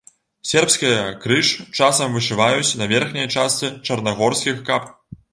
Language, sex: Belarusian, male